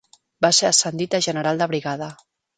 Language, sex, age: Catalan, female, 40-49